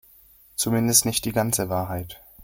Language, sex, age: German, male, 19-29